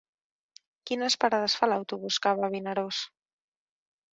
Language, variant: Catalan, Central